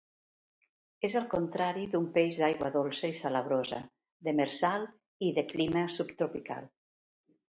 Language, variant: Catalan, Septentrional